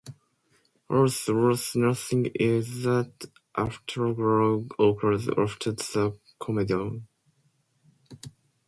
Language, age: English, 19-29